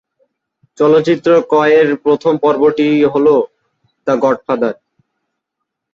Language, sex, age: Bengali, male, 19-29